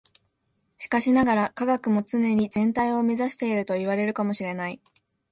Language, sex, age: Japanese, female, 19-29